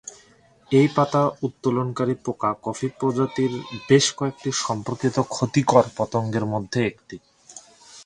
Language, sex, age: Bengali, male, 30-39